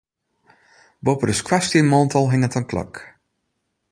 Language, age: Western Frisian, 40-49